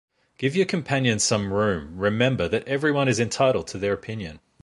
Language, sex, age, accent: English, male, 30-39, Australian English